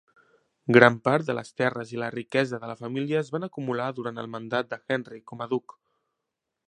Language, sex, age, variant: Catalan, male, under 19, Central